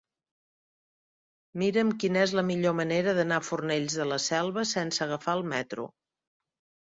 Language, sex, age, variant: Catalan, female, 50-59, Central